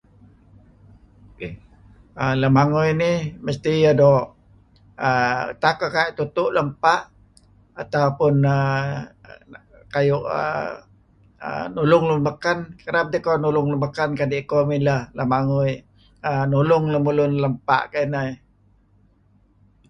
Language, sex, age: Kelabit, male, 70-79